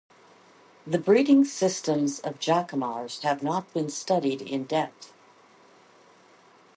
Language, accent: English, United States English